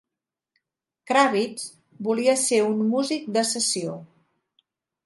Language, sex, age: Catalan, female, 60-69